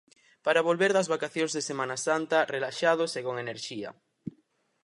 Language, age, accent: Galician, 19-29, Central (gheada)